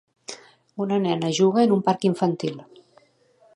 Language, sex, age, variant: Catalan, female, 50-59, Nord-Occidental